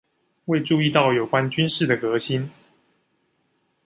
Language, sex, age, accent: Chinese, male, 19-29, 出生地：臺北市